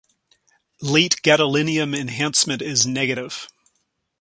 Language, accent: English, Canadian English